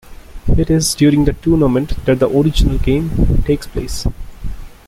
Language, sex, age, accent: English, male, 19-29, India and South Asia (India, Pakistan, Sri Lanka)